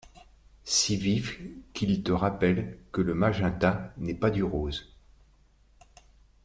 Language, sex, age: French, male, 40-49